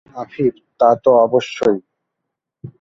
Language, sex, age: Bengali, male, 30-39